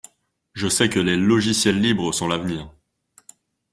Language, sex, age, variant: French, male, 19-29, Français de métropole